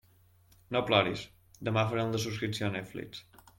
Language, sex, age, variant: Catalan, male, 30-39, Balear